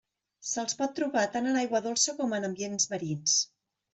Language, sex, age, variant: Catalan, female, 40-49, Central